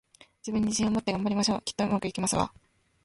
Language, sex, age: Japanese, female, 19-29